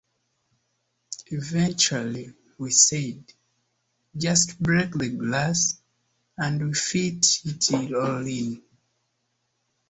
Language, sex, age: English, male, 19-29